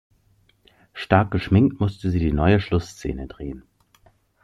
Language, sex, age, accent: German, male, 30-39, Deutschland Deutsch